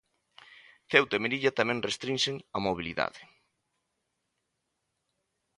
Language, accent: Galician, Normativo (estándar)